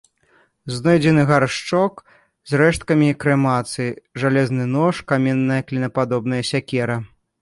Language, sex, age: Belarusian, male, 30-39